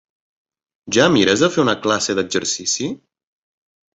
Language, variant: Catalan, Central